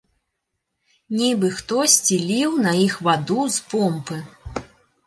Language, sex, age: Belarusian, female, 30-39